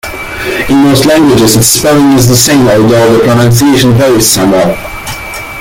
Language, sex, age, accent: English, male, 19-29, United States English